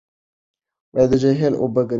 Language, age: Pashto, under 19